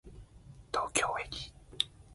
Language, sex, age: Japanese, male, 19-29